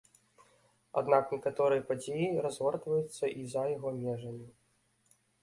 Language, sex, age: Belarusian, male, 19-29